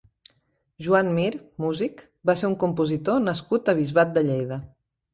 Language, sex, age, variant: Catalan, female, 40-49, Central